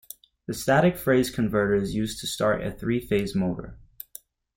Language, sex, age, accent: English, male, 19-29, United States English